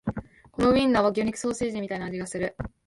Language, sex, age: Japanese, female, 19-29